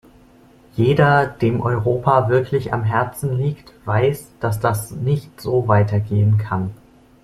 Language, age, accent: German, 19-29, Deutschland Deutsch